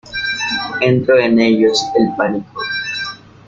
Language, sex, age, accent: Spanish, male, 19-29, México